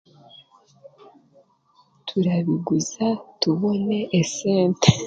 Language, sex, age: Chiga, female, 30-39